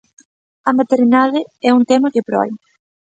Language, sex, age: Galician, female, 19-29